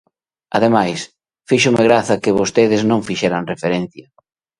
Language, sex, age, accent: Galician, male, 30-39, Oriental (común en zona oriental)